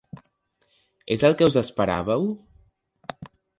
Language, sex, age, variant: Catalan, male, under 19, Central